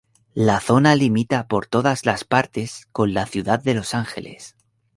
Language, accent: Spanish, España: Centro-Sur peninsular (Madrid, Toledo, Castilla-La Mancha)